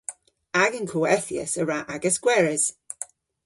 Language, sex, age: Cornish, female, 40-49